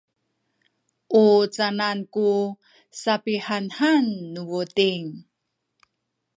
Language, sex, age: Sakizaya, female, 50-59